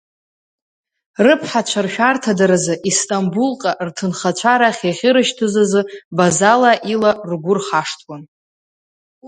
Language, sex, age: Abkhazian, female, under 19